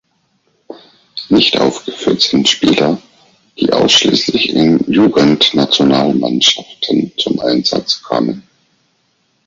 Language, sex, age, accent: German, male, 50-59, Deutschland Deutsch